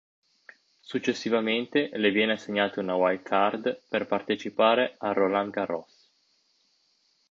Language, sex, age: Italian, male, 30-39